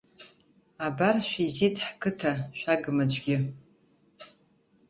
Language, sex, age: Abkhazian, female, 50-59